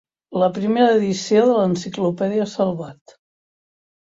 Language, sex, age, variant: Catalan, female, 60-69, Central